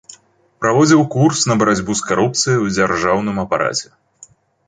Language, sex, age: Belarusian, male, 19-29